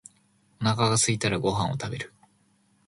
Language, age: Japanese, 19-29